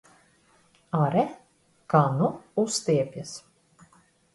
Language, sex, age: Latvian, female, 50-59